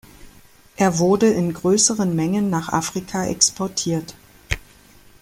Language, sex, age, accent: German, female, 50-59, Deutschland Deutsch